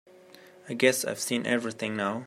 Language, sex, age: English, male, 19-29